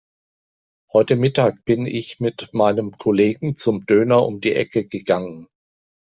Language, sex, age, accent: German, male, 60-69, Deutschland Deutsch